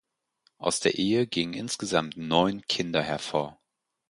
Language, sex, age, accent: German, male, 19-29, Deutschland Deutsch